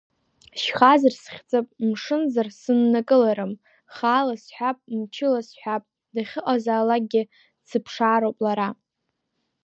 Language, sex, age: Abkhazian, female, under 19